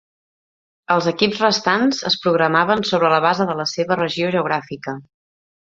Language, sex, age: Catalan, female, 30-39